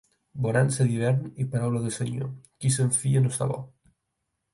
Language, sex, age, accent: Catalan, male, under 19, mallorquí